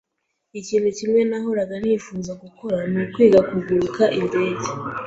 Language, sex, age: Kinyarwanda, female, 19-29